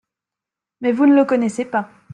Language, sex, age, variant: French, female, 19-29, Français de métropole